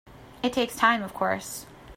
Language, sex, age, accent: English, female, 30-39, United States English